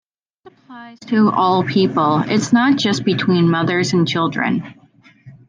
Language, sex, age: English, female, under 19